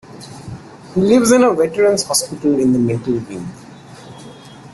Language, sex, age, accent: English, male, 30-39, India and South Asia (India, Pakistan, Sri Lanka)